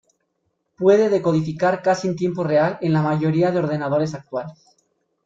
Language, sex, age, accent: Spanish, male, 19-29, México